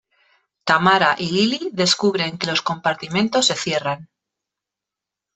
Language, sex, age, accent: Spanish, female, 50-59, España: Centro-Sur peninsular (Madrid, Toledo, Castilla-La Mancha)